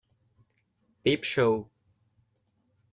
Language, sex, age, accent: Spanish, male, 19-29, América central